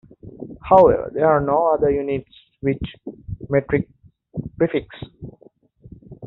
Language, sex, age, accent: English, male, 19-29, England English